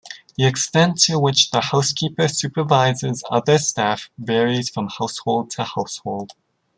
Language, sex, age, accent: English, male, 19-29, Canadian English